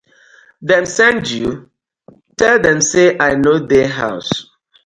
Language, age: Nigerian Pidgin, 30-39